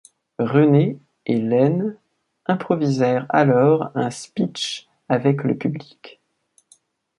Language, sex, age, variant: French, male, 19-29, Français de métropole